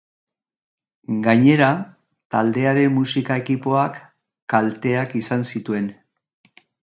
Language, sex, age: Basque, male, 60-69